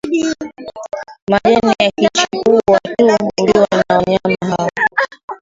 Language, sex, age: Swahili, female, 19-29